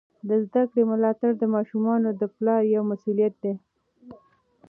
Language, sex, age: Pashto, female, 19-29